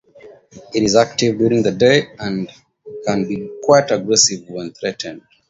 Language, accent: English, Kenyan English